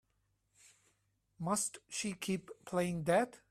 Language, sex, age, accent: English, male, 30-39, Hong Kong English